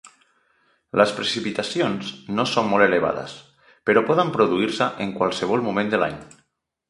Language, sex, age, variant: Catalan, male, 40-49, Central